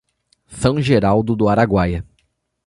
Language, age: Portuguese, 19-29